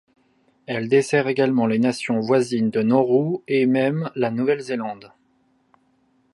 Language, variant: French, Français de métropole